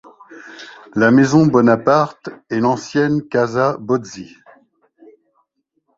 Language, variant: French, Français de métropole